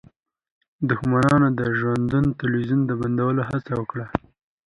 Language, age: Pashto, 19-29